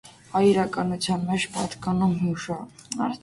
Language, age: Armenian, under 19